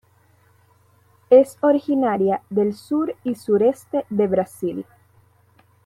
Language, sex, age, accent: Spanish, female, 19-29, Caribe: Cuba, Venezuela, Puerto Rico, República Dominicana, Panamá, Colombia caribeña, México caribeño, Costa del golfo de México